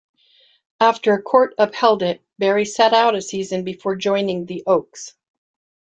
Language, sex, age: English, female, 60-69